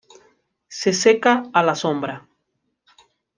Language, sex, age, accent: Spanish, male, 19-29, México